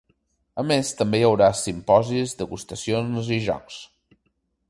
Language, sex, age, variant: Catalan, male, 30-39, Central